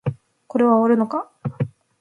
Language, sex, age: Japanese, female, 19-29